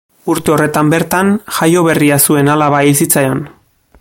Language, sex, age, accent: Basque, male, 30-39, Erdialdekoa edo Nafarra (Gipuzkoa, Nafarroa)